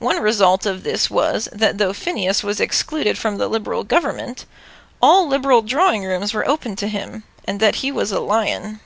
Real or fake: real